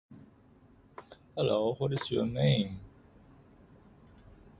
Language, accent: English, United States English